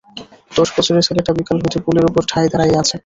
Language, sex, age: Bengali, male, 19-29